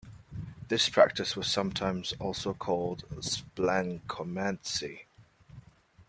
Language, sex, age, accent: English, male, 30-39, England English